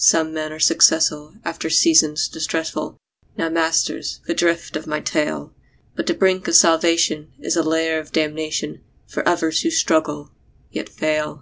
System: none